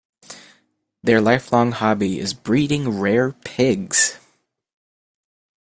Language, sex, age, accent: English, male, 19-29, United States English